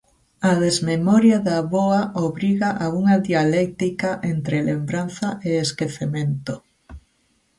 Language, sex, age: Galician, female, 40-49